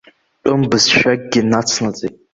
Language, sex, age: Abkhazian, male, under 19